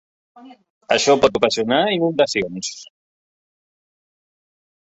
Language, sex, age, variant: Catalan, male, 60-69, Central